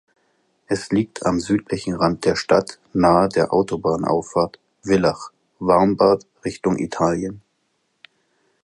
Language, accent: German, Deutschland Deutsch; Hochdeutsch